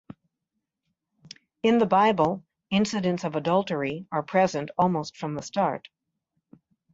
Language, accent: English, United States English